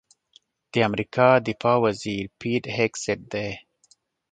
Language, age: Pashto, 30-39